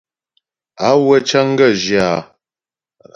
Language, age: Ghomala, 19-29